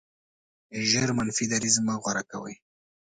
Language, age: Pashto, 19-29